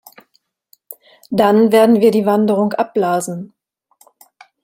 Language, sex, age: German, female, 50-59